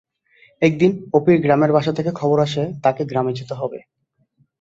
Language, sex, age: Bengali, male, 19-29